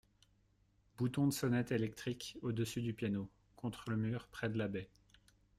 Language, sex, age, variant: French, male, 30-39, Français de métropole